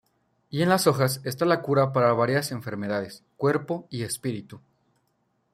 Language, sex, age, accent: Spanish, male, 19-29, México